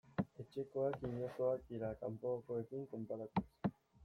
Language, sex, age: Basque, male, 19-29